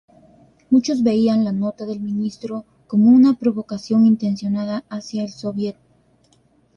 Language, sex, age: Spanish, female, 19-29